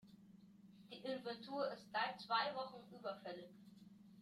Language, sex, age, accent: German, male, under 19, Deutschland Deutsch